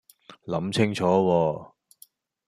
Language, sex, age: Cantonese, male, 40-49